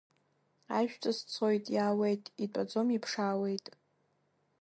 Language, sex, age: Abkhazian, female, under 19